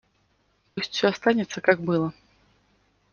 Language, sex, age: Russian, female, 19-29